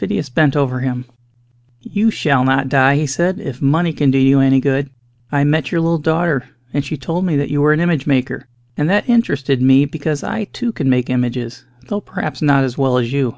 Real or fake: real